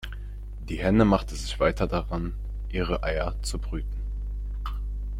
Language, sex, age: German, male, 19-29